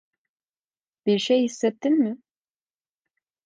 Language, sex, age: Turkish, female, 19-29